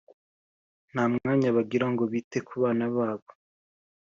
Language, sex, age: Kinyarwanda, male, 19-29